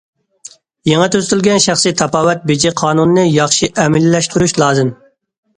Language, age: Uyghur, 30-39